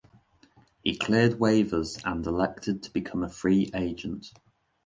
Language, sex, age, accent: English, male, 19-29, England English